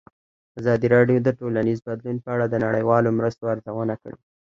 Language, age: Pashto, under 19